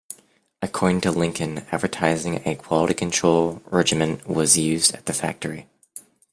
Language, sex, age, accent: English, male, under 19, United States English